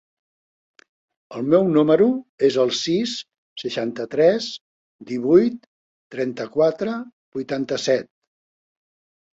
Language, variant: Catalan, Central